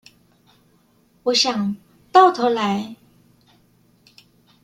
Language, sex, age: Chinese, female, 60-69